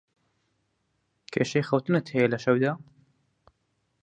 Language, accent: Central Kurdish, سۆرانی